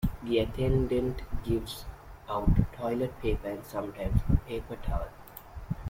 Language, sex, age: English, male, under 19